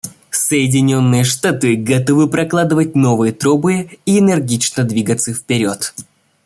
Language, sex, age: Russian, male, under 19